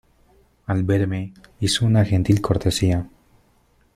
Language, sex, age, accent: Spanish, male, 19-29, Andino-Pacífico: Colombia, Perú, Ecuador, oeste de Bolivia y Venezuela andina